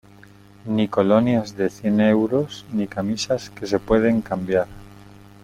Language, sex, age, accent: Spanish, male, 60-69, España: Centro-Sur peninsular (Madrid, Toledo, Castilla-La Mancha)